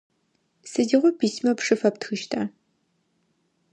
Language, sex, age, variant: Adyghe, female, 19-29, Адыгабзэ (Кирил, пстэумэ зэдыряе)